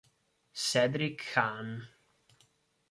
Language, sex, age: Italian, male, 19-29